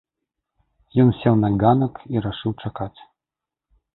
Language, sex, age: Belarusian, male, 30-39